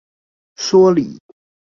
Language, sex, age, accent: Chinese, male, under 19, 出生地：新北市